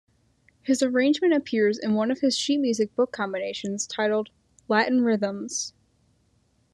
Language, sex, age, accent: English, female, under 19, United States English